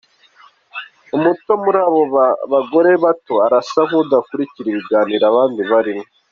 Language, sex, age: Kinyarwanda, male, 19-29